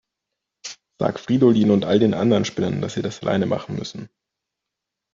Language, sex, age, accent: German, male, 30-39, Deutschland Deutsch